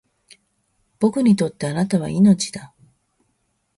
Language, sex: Japanese, female